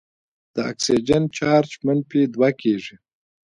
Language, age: Pashto, 30-39